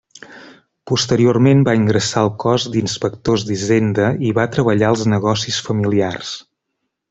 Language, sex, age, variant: Catalan, male, 30-39, Central